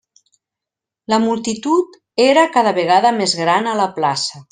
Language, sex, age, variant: Catalan, female, 50-59, Central